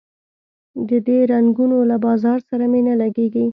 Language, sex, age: Pashto, female, 19-29